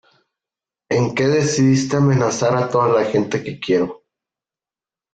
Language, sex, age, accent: Spanish, male, under 19, México